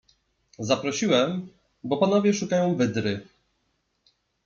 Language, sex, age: Polish, male, 30-39